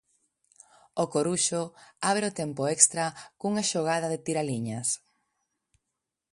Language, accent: Galician, Normativo (estándar)